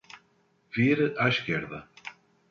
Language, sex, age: Portuguese, male, 50-59